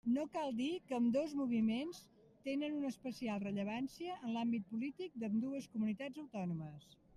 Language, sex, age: Catalan, female, 60-69